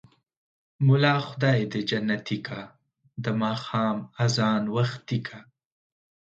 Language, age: Pashto, 19-29